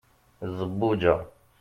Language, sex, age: Kabyle, male, 40-49